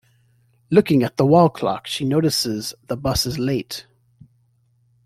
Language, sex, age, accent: English, male, 50-59, United States English